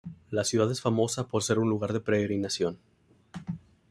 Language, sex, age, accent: Spanish, male, 19-29, México